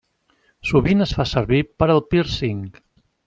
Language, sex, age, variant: Catalan, male, 50-59, Central